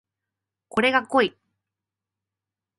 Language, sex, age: Japanese, female, 19-29